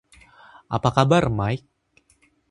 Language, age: Indonesian, 19-29